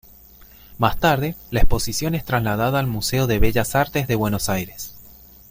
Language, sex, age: Spanish, male, 30-39